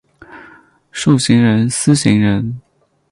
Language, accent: Chinese, 出生地：江西省